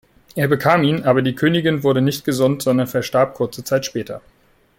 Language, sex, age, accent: German, male, 19-29, Deutschland Deutsch